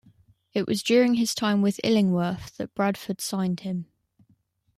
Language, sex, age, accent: English, female, 19-29, England English